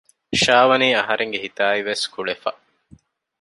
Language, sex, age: Divehi, male, 19-29